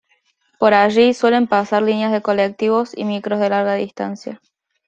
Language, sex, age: Spanish, female, 19-29